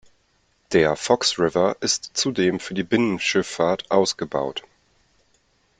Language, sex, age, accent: German, male, 30-39, Deutschland Deutsch